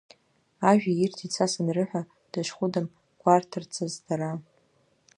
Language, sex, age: Abkhazian, female, under 19